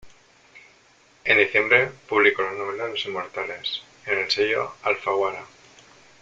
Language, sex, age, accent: Spanish, male, 30-39, España: Centro-Sur peninsular (Madrid, Toledo, Castilla-La Mancha)